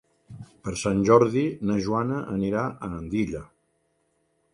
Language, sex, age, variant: Catalan, male, 70-79, Central